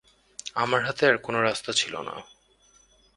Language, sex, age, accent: Bengali, male, 19-29, শুদ্ধ